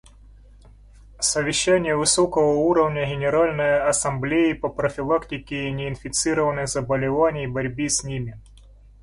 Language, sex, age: Russian, male, 40-49